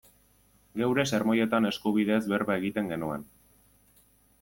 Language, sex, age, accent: Basque, male, 19-29, Erdialdekoa edo Nafarra (Gipuzkoa, Nafarroa)